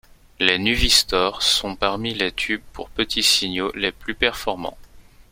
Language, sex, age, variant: French, male, 30-39, Français de métropole